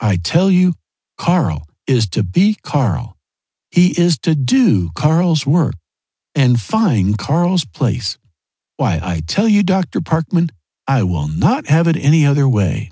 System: none